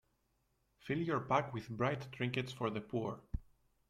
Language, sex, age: English, male, 19-29